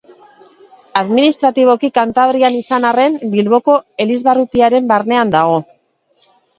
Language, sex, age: Basque, female, 40-49